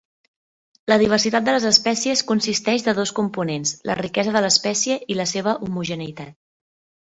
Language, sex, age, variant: Catalan, female, 30-39, Central